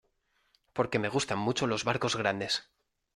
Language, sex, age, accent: Spanish, male, 19-29, España: Centro-Sur peninsular (Madrid, Toledo, Castilla-La Mancha)